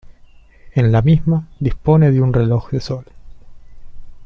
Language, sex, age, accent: Spanish, male, 19-29, Rioplatense: Argentina, Uruguay, este de Bolivia, Paraguay